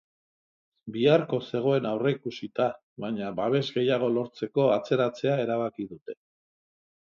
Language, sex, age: Basque, male, 60-69